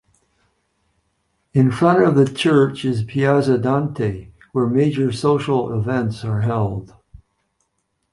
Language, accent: English, United States English